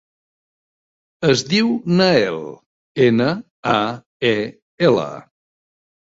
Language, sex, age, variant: Catalan, male, 60-69, Central